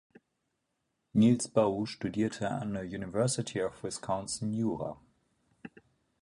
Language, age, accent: German, 19-29, Deutschland Deutsch